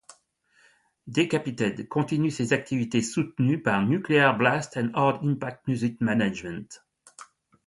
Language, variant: French, Français de métropole